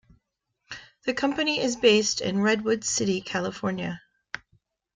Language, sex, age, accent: English, female, 40-49, United States English